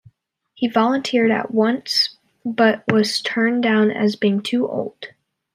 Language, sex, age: English, female, under 19